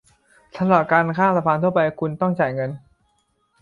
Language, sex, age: Thai, male, 19-29